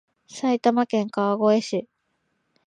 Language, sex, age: Japanese, female, 19-29